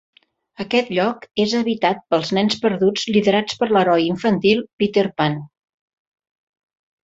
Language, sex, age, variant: Catalan, female, 60-69, Central